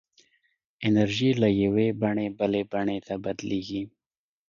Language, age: Pashto, 30-39